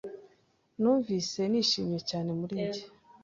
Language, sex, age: Kinyarwanda, female, 19-29